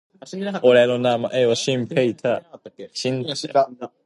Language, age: English, 19-29